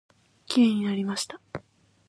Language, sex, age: Japanese, female, 19-29